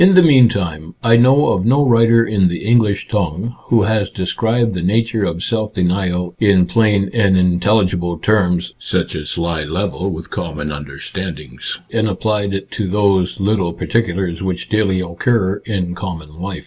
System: none